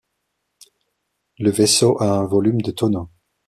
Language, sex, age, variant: French, male, 30-39, Français de métropole